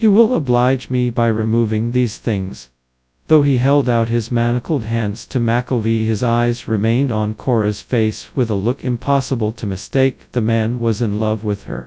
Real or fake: fake